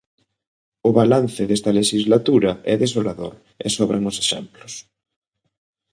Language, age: Galician, 30-39